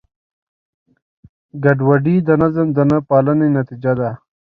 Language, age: Pashto, 19-29